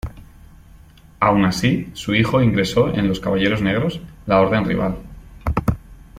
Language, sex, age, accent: Spanish, male, 19-29, España: Centro-Sur peninsular (Madrid, Toledo, Castilla-La Mancha)